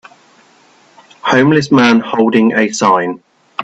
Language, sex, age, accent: English, male, 30-39, England English